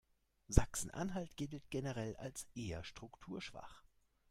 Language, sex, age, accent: German, male, 30-39, Deutschland Deutsch